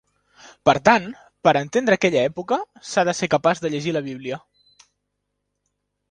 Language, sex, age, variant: Catalan, male, 19-29, Central